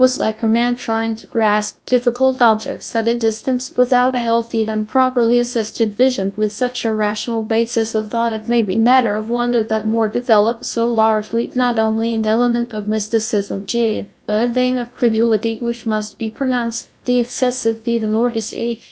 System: TTS, GlowTTS